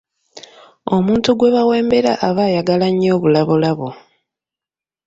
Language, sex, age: Ganda, female, 30-39